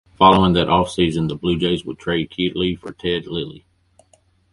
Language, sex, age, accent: English, male, 40-49, United States English